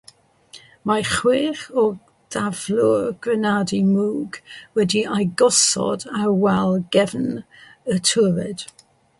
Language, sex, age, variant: Welsh, female, 60-69, South-Western Welsh